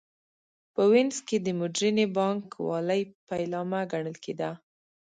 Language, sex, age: Pashto, female, 19-29